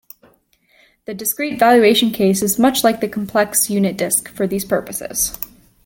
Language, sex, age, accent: English, female, 19-29, United States English